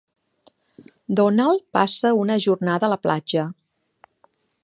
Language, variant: Catalan, Nord-Occidental